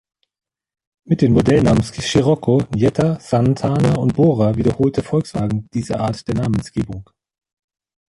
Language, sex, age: German, male, 40-49